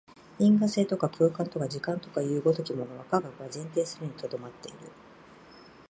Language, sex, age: Japanese, female, 50-59